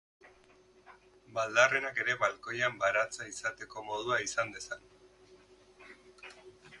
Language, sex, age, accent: Basque, male, 40-49, Mendebalekoa (Araba, Bizkaia, Gipuzkoako mendebaleko herri batzuk)